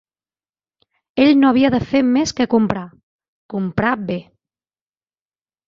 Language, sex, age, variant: Catalan, female, 40-49, Central